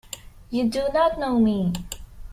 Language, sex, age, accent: English, female, 19-29, India and South Asia (India, Pakistan, Sri Lanka)